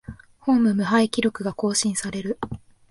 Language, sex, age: Japanese, female, 19-29